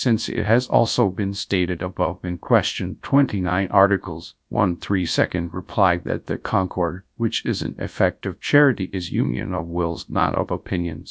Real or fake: fake